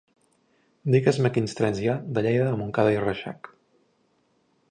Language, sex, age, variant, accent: Catalan, male, 19-29, Central, central